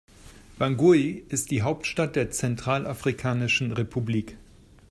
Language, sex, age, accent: German, male, 50-59, Deutschland Deutsch